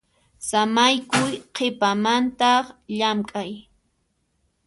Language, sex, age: Puno Quechua, female, 19-29